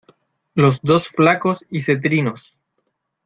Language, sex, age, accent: Spanish, male, 19-29, Chileno: Chile, Cuyo